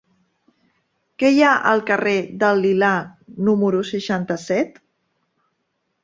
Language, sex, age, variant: Catalan, female, 40-49, Central